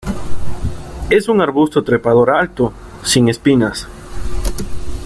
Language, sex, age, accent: Spanish, male, 19-29, México